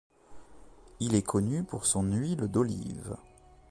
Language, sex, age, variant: French, male, 40-49, Français de métropole